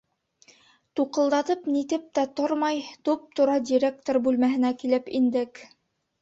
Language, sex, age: Bashkir, female, 19-29